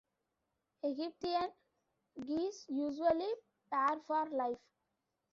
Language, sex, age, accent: English, female, under 19, India and South Asia (India, Pakistan, Sri Lanka)